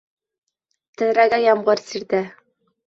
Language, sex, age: Bashkir, female, 19-29